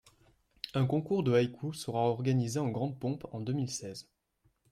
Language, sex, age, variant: French, male, 19-29, Français de métropole